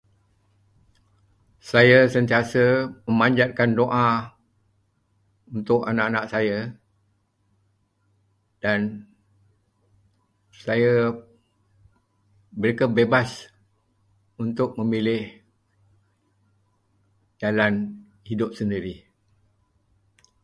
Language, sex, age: Malay, male, 70-79